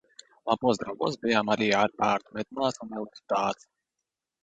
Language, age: Latvian, 30-39